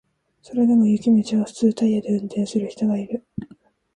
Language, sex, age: Japanese, female, 19-29